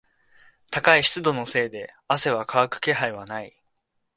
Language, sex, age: Japanese, male, 19-29